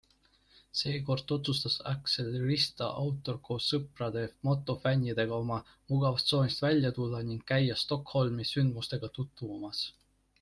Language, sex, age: Estonian, male, 19-29